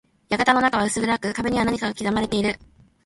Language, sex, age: Japanese, female, 19-29